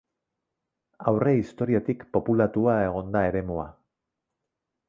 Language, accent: Basque, Erdialdekoa edo Nafarra (Gipuzkoa, Nafarroa)